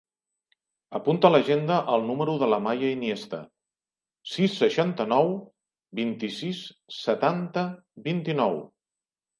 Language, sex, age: Catalan, male, 40-49